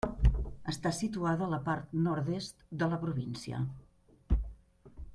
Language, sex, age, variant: Catalan, female, 50-59, Central